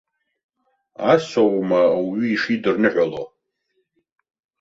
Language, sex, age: Abkhazian, male, 30-39